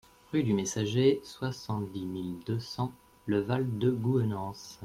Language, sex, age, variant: French, male, 40-49, Français de métropole